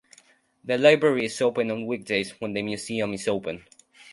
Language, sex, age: English, male, under 19